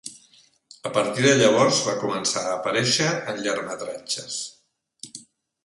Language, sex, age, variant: Catalan, male, 60-69, Central